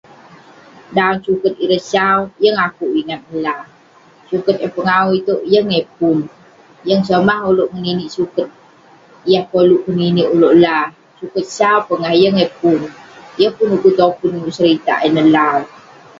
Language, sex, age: Western Penan, female, 30-39